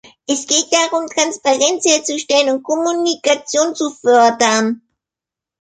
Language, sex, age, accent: German, female, 19-29, Deutschland Deutsch